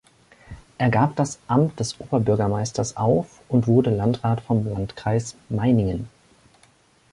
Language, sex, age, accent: German, male, 19-29, Deutschland Deutsch